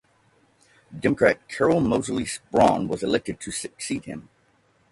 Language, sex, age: English, male, 40-49